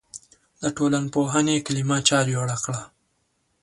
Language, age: Pashto, 19-29